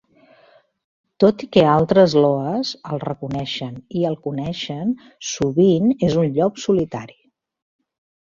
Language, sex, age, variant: Catalan, female, 40-49, Central